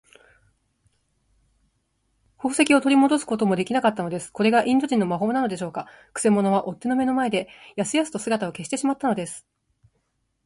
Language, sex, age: Japanese, female, under 19